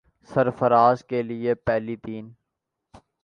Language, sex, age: Urdu, male, 19-29